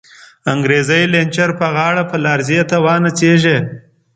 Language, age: Pashto, 19-29